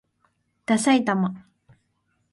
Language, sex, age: Japanese, female, 19-29